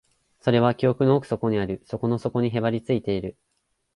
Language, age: Japanese, 19-29